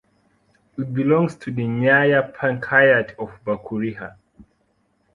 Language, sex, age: English, male, 19-29